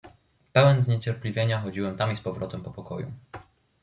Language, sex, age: Polish, male, 19-29